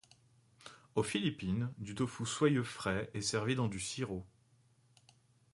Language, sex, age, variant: French, male, 30-39, Français de métropole